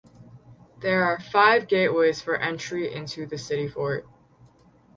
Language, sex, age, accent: English, female, 19-29, Canadian English